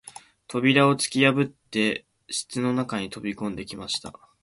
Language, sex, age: Japanese, male, 19-29